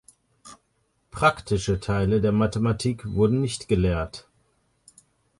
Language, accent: German, Deutschland Deutsch